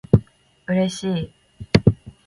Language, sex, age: Japanese, female, 19-29